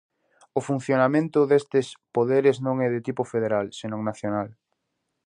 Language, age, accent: Galician, 19-29, Normativo (estándar)